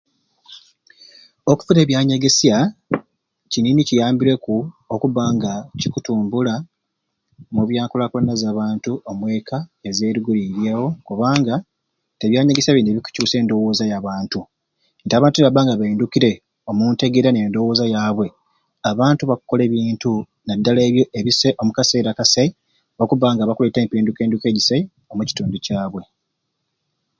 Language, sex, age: Ruuli, male, 30-39